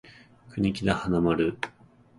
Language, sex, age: Japanese, male, 30-39